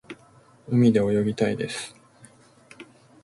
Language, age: Japanese, 19-29